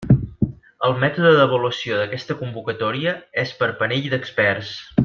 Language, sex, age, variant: Catalan, male, 30-39, Nord-Occidental